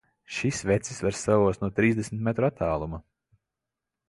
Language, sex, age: Latvian, male, 19-29